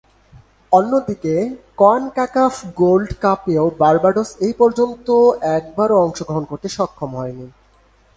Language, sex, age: Bengali, male, 19-29